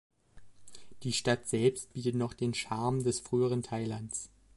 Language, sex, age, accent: German, male, 19-29, Deutschland Deutsch